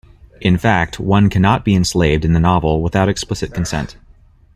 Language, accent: English, United States English